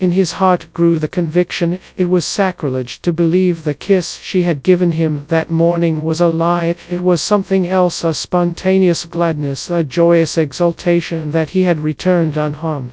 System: TTS, FastPitch